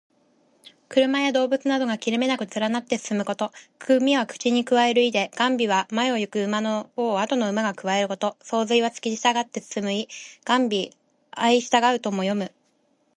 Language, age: Japanese, 19-29